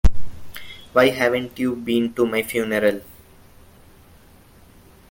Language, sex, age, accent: English, male, 19-29, India and South Asia (India, Pakistan, Sri Lanka)